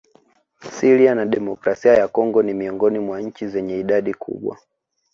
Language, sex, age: Swahili, male, 19-29